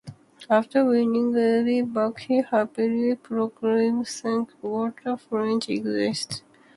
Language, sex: English, female